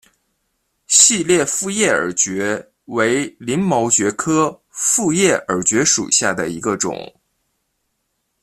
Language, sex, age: Chinese, male, 19-29